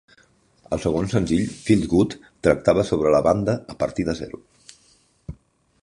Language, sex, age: Catalan, male, 50-59